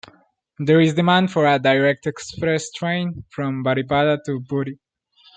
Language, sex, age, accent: English, male, under 19, United States English